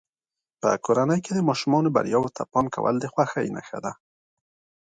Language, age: Pashto, 30-39